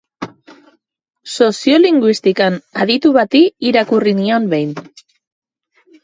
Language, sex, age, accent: Basque, female, 40-49, Erdialdekoa edo Nafarra (Gipuzkoa, Nafarroa)